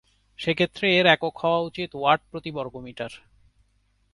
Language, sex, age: Bengali, male, 30-39